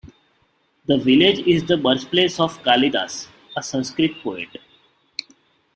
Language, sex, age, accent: English, male, 19-29, India and South Asia (India, Pakistan, Sri Lanka)